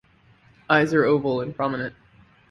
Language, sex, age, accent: English, male, 30-39, United States English